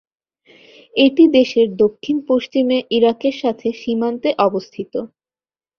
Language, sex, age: Bengali, female, 19-29